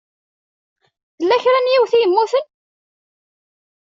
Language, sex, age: Kabyle, female, 19-29